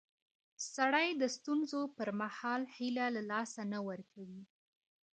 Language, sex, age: Pashto, female, 30-39